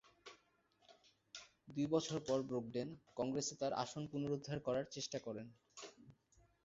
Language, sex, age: Bengali, male, 19-29